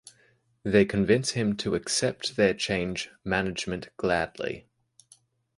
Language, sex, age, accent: English, male, 19-29, Australian English